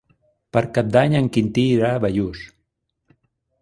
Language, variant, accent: Catalan, Central, central